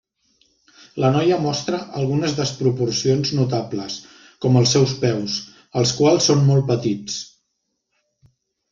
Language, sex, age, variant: Catalan, male, 50-59, Central